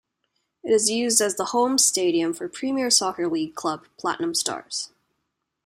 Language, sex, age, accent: English, female, 19-29, Canadian English